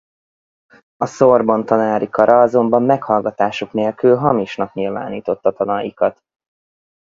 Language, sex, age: Hungarian, male, 30-39